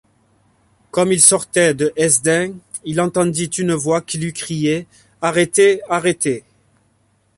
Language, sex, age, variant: French, male, 40-49, Français de métropole